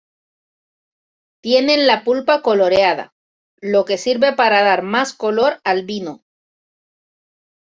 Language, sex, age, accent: Spanish, female, 40-49, España: Centro-Sur peninsular (Madrid, Toledo, Castilla-La Mancha)